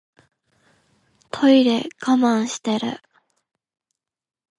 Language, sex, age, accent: Japanese, female, 19-29, 標準語